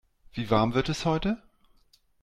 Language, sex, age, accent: German, male, 40-49, Deutschland Deutsch